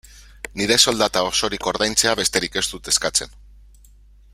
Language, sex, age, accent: Basque, male, 30-39, Mendebalekoa (Araba, Bizkaia, Gipuzkoako mendebaleko herri batzuk)